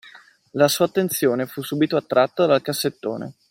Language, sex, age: Italian, male, 30-39